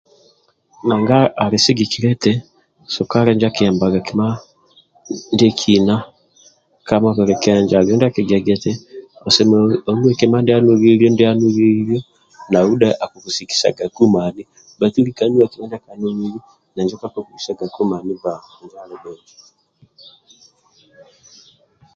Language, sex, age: Amba (Uganda), male, 30-39